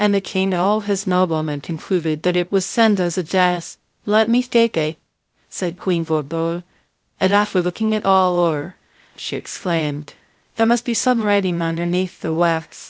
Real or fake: fake